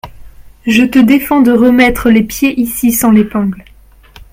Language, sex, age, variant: French, female, 19-29, Français de métropole